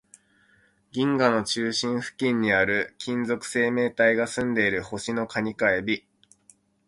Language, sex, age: Japanese, male, 30-39